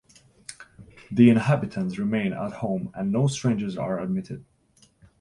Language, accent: English, England English